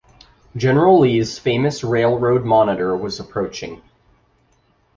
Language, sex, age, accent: English, male, 19-29, United States English